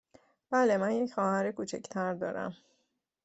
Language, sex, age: Persian, female, 30-39